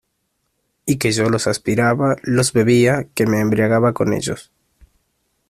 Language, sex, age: Spanish, male, 19-29